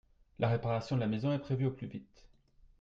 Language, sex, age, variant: French, male, 30-39, Français de métropole